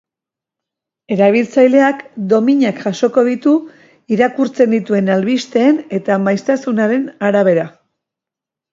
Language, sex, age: Basque, female, 60-69